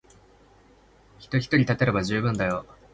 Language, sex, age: Japanese, male, 19-29